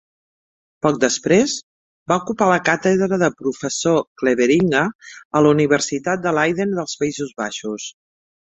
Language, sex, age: Catalan, female, 50-59